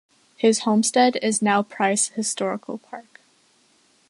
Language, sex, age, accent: English, female, under 19, United States English